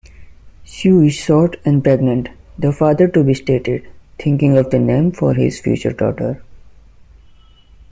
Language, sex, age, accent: English, male, 19-29, India and South Asia (India, Pakistan, Sri Lanka)